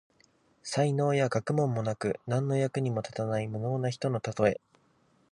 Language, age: Japanese, 19-29